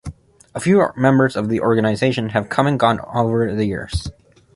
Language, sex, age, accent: English, male, under 19, United States English